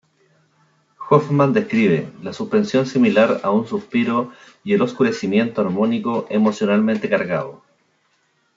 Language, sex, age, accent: Spanish, male, 30-39, Chileno: Chile, Cuyo